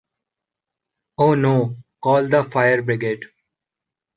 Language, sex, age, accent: English, male, 19-29, India and South Asia (India, Pakistan, Sri Lanka)